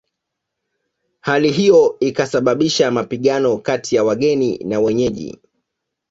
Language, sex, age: Swahili, male, 19-29